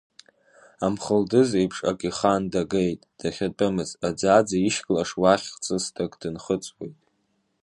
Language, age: Abkhazian, under 19